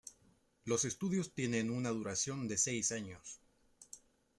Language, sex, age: Spanish, male, 19-29